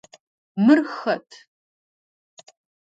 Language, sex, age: Adyghe, female, 30-39